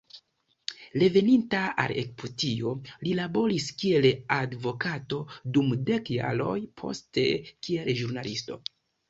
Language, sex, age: Esperanto, male, 19-29